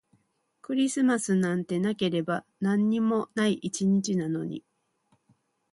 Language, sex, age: Japanese, female, 40-49